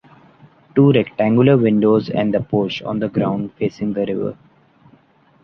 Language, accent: English, India and South Asia (India, Pakistan, Sri Lanka)